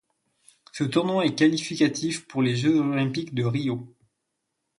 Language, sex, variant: French, male, Français de métropole